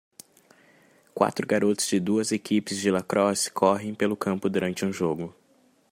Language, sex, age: Portuguese, male, 19-29